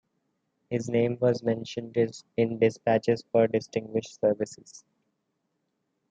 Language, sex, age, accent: English, male, 19-29, India and South Asia (India, Pakistan, Sri Lanka)